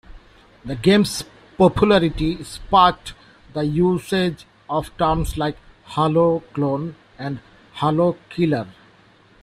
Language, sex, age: English, male, 40-49